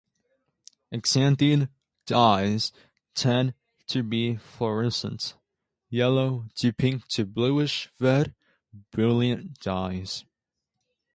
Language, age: English, under 19